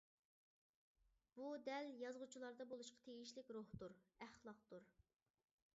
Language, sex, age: Uyghur, male, 19-29